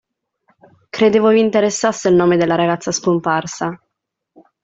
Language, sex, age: Italian, female, 19-29